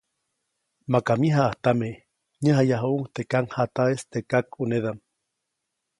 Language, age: Copainalá Zoque, 40-49